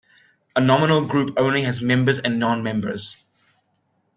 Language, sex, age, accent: English, male, under 19, New Zealand English